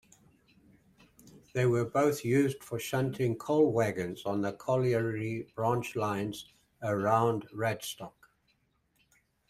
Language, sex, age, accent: English, male, 70-79, New Zealand English